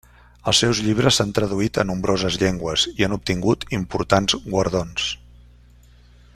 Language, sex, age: Catalan, male, 60-69